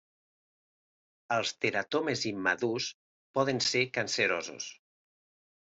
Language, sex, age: Catalan, male, 40-49